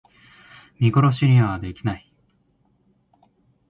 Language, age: Japanese, 19-29